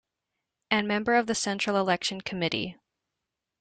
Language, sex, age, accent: English, female, 19-29, Canadian English